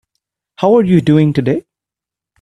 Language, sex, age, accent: English, male, 19-29, India and South Asia (India, Pakistan, Sri Lanka)